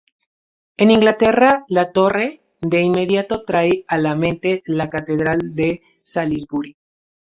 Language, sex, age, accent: Spanish, male, 19-29, México